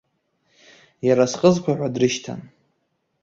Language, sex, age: Abkhazian, male, under 19